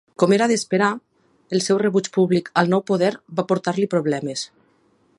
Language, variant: Catalan, Septentrional